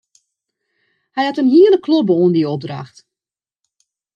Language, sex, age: Western Frisian, female, 40-49